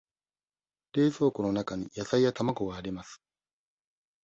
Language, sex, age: Japanese, male, 40-49